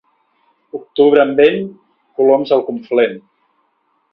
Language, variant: Catalan, Central